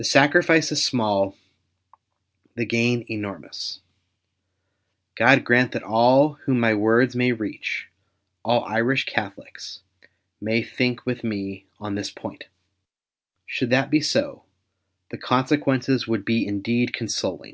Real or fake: real